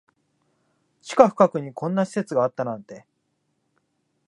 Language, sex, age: Japanese, male, 19-29